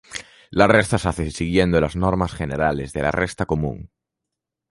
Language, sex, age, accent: Spanish, male, under 19, España: Norte peninsular (Asturias, Castilla y León, Cantabria, País Vasco, Navarra, Aragón, La Rioja, Guadalajara, Cuenca)